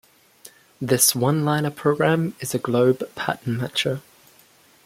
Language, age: English, under 19